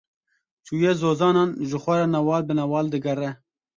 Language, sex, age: Kurdish, male, 19-29